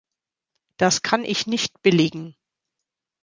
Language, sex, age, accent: German, female, 50-59, Deutschland Deutsch